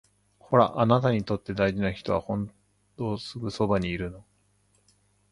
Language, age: Japanese, 50-59